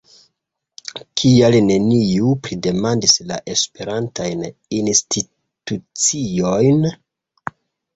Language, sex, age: Esperanto, male, 30-39